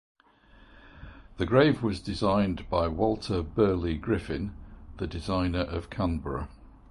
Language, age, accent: English, 60-69, England English